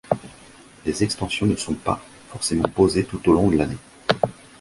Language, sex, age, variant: French, male, 50-59, Français de métropole